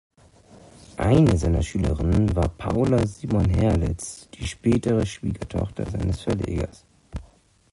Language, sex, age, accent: German, male, 19-29, Deutschland Deutsch